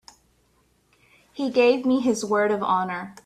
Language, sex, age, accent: English, female, 40-49, United States English